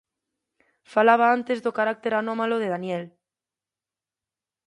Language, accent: Galician, Normativo (estándar)